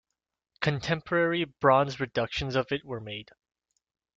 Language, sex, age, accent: English, male, 19-29, United States English